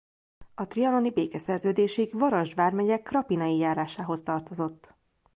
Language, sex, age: Hungarian, female, 19-29